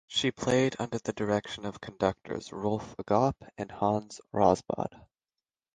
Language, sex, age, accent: English, male, under 19, United States English; Canadian English